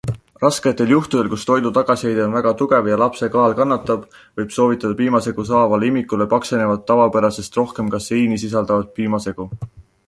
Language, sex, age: Estonian, male, 19-29